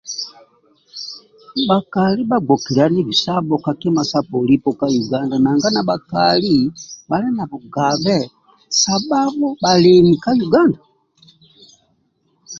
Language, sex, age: Amba (Uganda), male, 60-69